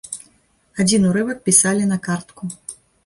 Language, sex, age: Belarusian, female, 19-29